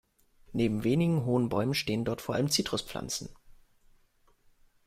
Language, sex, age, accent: German, male, 19-29, Deutschland Deutsch